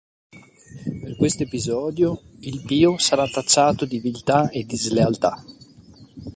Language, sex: Italian, male